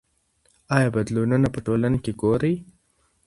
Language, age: Pashto, under 19